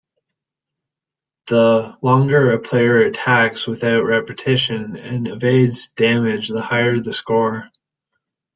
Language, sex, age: English, male, 30-39